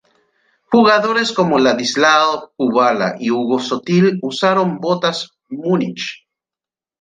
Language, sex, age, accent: Spanish, male, 40-49, Rioplatense: Argentina, Uruguay, este de Bolivia, Paraguay